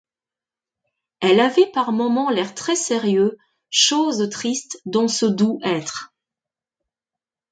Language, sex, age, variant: French, female, 50-59, Français de métropole